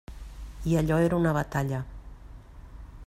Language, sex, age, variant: Catalan, female, 50-59, Central